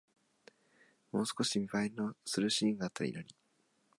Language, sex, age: Japanese, male, 19-29